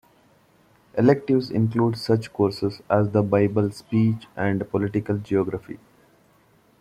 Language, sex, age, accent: English, male, 30-39, India and South Asia (India, Pakistan, Sri Lanka)